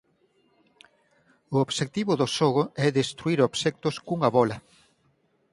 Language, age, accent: Galician, 50-59, Normativo (estándar)